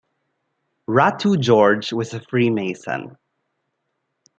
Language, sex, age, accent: English, male, 19-29, Filipino